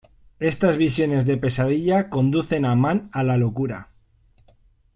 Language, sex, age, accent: Spanish, male, 40-49, España: Norte peninsular (Asturias, Castilla y León, Cantabria, País Vasco, Navarra, Aragón, La Rioja, Guadalajara, Cuenca)